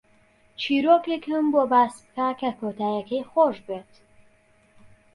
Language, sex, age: Central Kurdish, male, 40-49